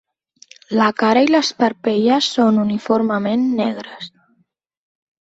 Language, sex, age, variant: Catalan, female, under 19, Central